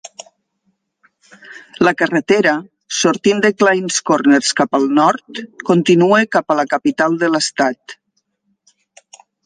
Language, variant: Catalan, Septentrional